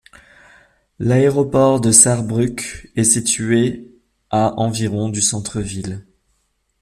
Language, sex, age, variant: French, male, 19-29, Français de métropole